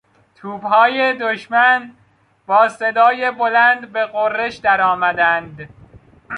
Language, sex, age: Persian, male, 19-29